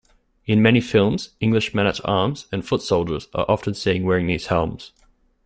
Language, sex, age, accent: English, male, 19-29, Australian English